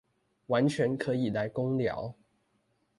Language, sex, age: Chinese, male, 19-29